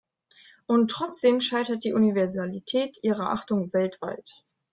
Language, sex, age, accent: German, female, 19-29, Deutschland Deutsch